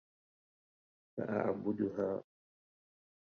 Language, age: Arabic, 40-49